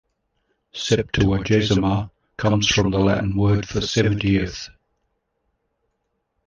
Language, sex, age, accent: English, male, 60-69, Australian English